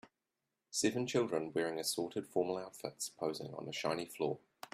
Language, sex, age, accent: English, male, 30-39, New Zealand English